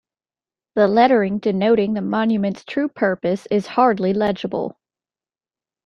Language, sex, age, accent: English, female, 19-29, United States English